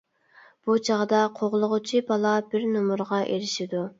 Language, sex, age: Uyghur, female, 19-29